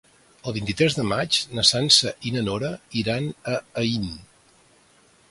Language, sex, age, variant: Catalan, male, 60-69, Central